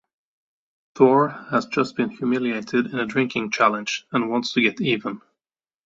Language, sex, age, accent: English, male, 30-39, United States English